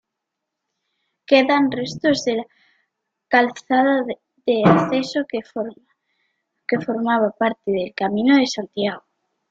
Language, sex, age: Spanish, female, 30-39